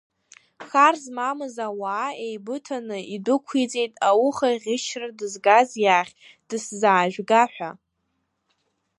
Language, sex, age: Abkhazian, female, under 19